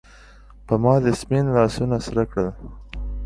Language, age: Pashto, 40-49